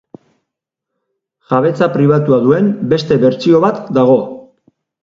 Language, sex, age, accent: Basque, male, 40-49, Erdialdekoa edo Nafarra (Gipuzkoa, Nafarroa)